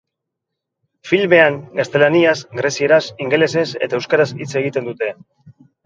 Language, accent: Basque, Mendebalekoa (Araba, Bizkaia, Gipuzkoako mendebaleko herri batzuk)